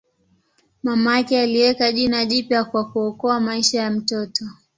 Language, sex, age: Swahili, female, 19-29